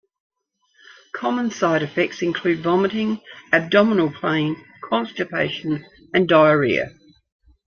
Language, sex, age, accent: English, female, 60-69, Australian English